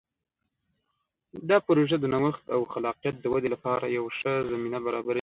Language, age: Pashto, under 19